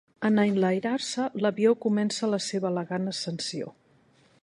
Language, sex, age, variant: Catalan, female, 50-59, Central